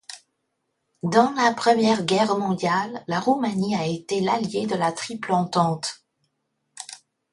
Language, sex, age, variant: French, female, 50-59, Français de métropole